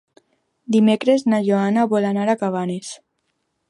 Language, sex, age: Catalan, female, under 19